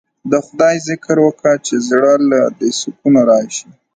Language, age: Pashto, 19-29